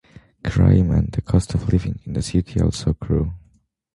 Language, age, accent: English, under 19, United States English